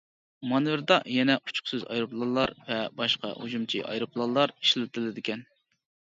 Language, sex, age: Uyghur, female, 40-49